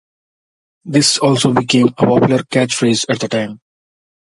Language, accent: English, India and South Asia (India, Pakistan, Sri Lanka)